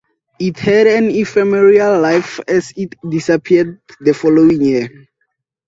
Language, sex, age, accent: English, male, under 19, Southern African (South Africa, Zimbabwe, Namibia)